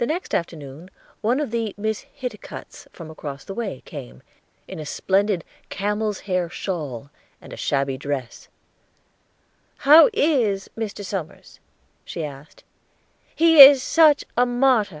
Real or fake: real